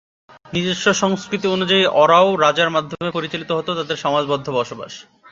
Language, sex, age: Bengali, male, 19-29